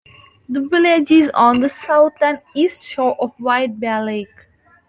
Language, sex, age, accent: English, female, 19-29, India and South Asia (India, Pakistan, Sri Lanka)